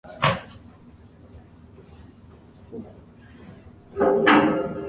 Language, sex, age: English, male, 19-29